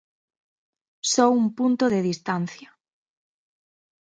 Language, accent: Galician, Atlántico (seseo e gheada)